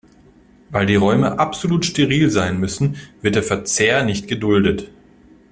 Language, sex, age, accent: German, male, 30-39, Deutschland Deutsch